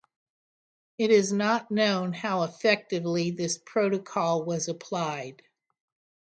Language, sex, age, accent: English, female, 60-69, United States English